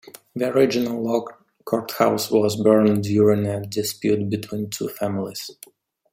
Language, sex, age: English, male, 30-39